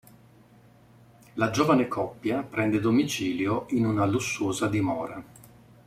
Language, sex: Italian, male